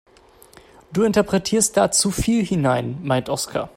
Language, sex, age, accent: German, male, 19-29, Deutschland Deutsch